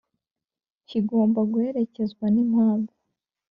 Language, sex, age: Kinyarwanda, female, 19-29